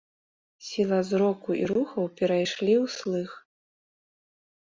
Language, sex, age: Belarusian, female, 40-49